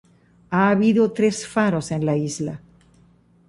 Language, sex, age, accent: Spanish, female, 60-69, Caribe: Cuba, Venezuela, Puerto Rico, República Dominicana, Panamá, Colombia caribeña, México caribeño, Costa del golfo de México